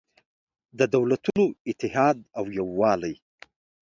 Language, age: Pashto, 50-59